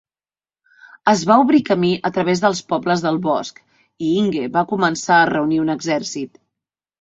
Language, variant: Catalan, Central